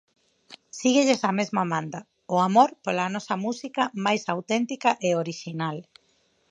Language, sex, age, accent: Galician, female, 30-39, Normativo (estándar)